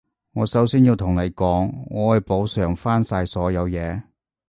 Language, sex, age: Cantonese, male, 30-39